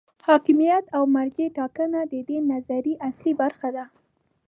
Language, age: Pashto, 19-29